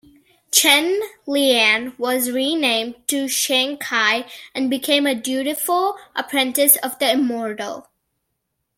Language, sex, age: English, female, under 19